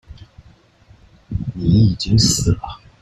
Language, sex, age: Chinese, male, 19-29